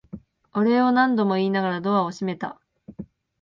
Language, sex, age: Japanese, female, 19-29